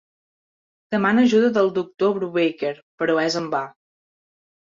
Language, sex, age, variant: Catalan, female, 30-39, Central